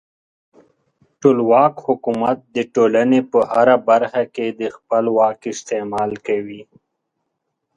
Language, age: Pashto, 30-39